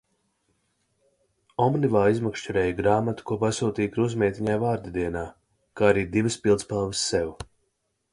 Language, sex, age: Latvian, male, 19-29